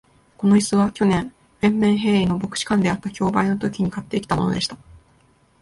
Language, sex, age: Japanese, female, 19-29